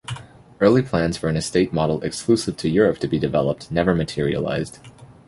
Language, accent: English, Canadian English